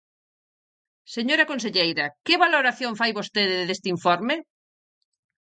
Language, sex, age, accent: Galician, female, 40-49, Atlántico (seseo e gheada)